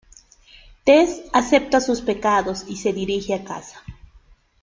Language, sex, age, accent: Spanish, female, 30-39, Andino-Pacífico: Colombia, Perú, Ecuador, oeste de Bolivia y Venezuela andina